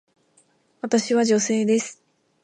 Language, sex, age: Japanese, female, 19-29